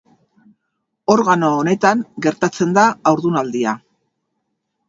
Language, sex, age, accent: Basque, female, 50-59, Erdialdekoa edo Nafarra (Gipuzkoa, Nafarroa)